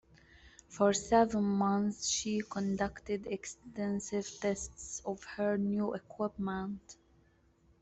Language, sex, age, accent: English, female, 19-29, United States English